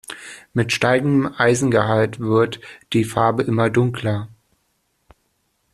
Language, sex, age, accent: German, male, 19-29, Deutschland Deutsch